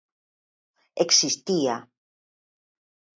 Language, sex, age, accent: Galician, female, 50-59, Normativo (estándar)